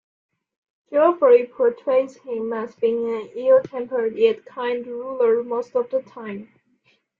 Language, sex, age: English, male, 19-29